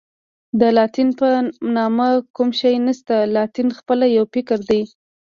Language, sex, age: Pashto, female, 19-29